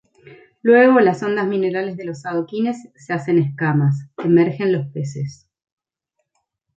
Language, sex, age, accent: Spanish, female, 40-49, Rioplatense: Argentina, Uruguay, este de Bolivia, Paraguay